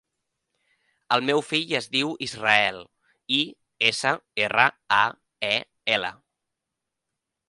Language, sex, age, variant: Catalan, male, 19-29, Central